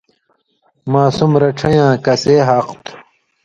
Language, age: Indus Kohistani, 30-39